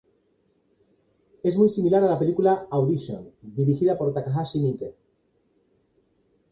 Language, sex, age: Spanish, male, 40-49